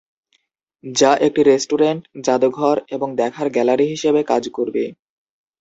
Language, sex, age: Bengali, male, 19-29